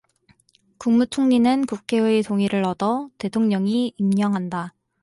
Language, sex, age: Korean, female, 19-29